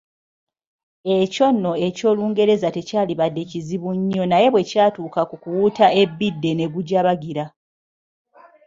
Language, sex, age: Ganda, female, 30-39